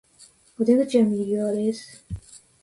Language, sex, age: Japanese, female, 19-29